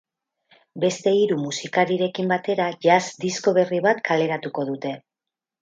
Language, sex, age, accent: Basque, female, 50-59, Mendebalekoa (Araba, Bizkaia, Gipuzkoako mendebaleko herri batzuk)